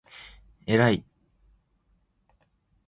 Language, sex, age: Japanese, male, 19-29